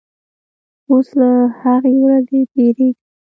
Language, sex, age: Pashto, female, 19-29